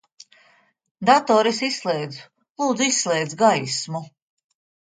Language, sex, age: Latvian, female, 60-69